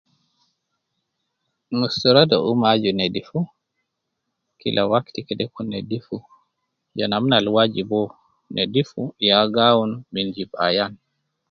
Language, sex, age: Nubi, male, 50-59